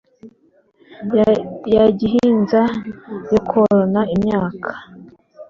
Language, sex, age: Kinyarwanda, female, 19-29